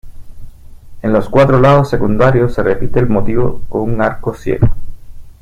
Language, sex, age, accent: Spanish, male, 40-49, Caribe: Cuba, Venezuela, Puerto Rico, República Dominicana, Panamá, Colombia caribeña, México caribeño, Costa del golfo de México